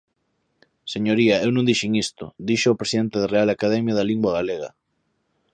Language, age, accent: Galician, 19-29, Atlántico (seseo e gheada)